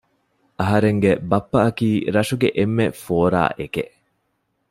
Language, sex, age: Divehi, male, 30-39